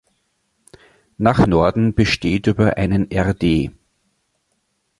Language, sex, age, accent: German, male, 50-59, Österreichisches Deutsch